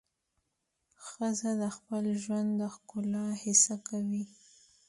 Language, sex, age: Pashto, female, 19-29